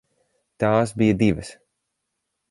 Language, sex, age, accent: Latvian, male, 19-29, Riga